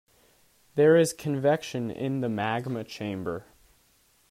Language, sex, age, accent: English, male, 19-29, United States English